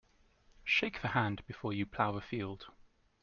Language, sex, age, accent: English, male, 19-29, England English